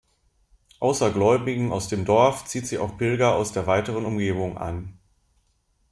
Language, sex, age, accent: German, male, 30-39, Deutschland Deutsch